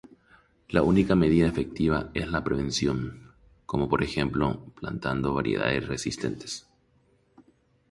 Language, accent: Spanish, Rioplatense: Argentina, Uruguay, este de Bolivia, Paraguay